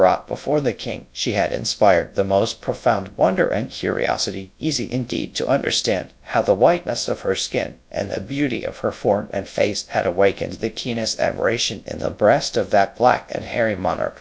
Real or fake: fake